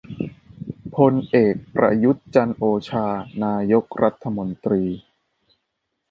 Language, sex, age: Thai, male, 30-39